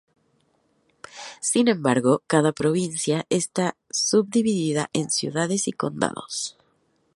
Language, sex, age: Spanish, female, 30-39